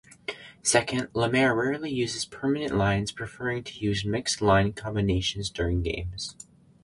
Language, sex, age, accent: English, male, under 19, Canadian English